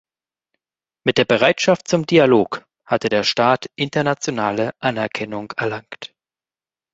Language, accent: German, Deutschland Deutsch